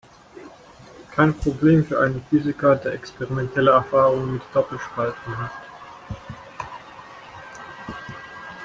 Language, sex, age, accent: German, male, 19-29, Schweizerdeutsch